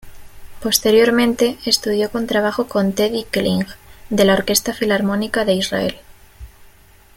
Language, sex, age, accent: Spanish, female, 19-29, España: Centro-Sur peninsular (Madrid, Toledo, Castilla-La Mancha)